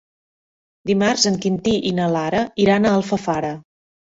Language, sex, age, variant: Catalan, female, 40-49, Central